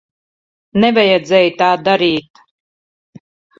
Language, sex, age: Latvian, female, 50-59